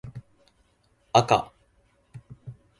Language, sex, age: Japanese, male, 19-29